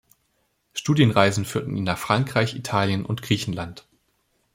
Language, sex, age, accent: German, male, 19-29, Deutschland Deutsch